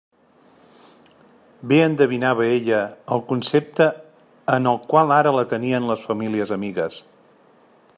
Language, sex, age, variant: Catalan, male, 40-49, Central